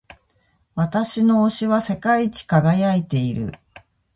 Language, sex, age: Japanese, female, 40-49